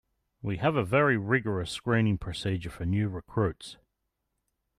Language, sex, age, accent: English, male, 30-39, Australian English